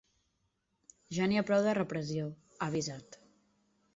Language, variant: Catalan, Central